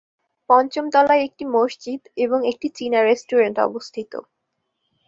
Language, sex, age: Bengali, female, 19-29